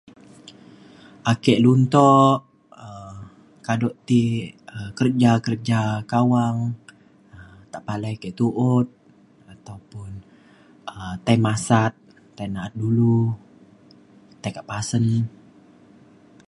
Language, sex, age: Mainstream Kenyah, male, 19-29